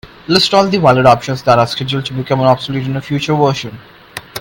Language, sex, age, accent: English, male, 19-29, India and South Asia (India, Pakistan, Sri Lanka)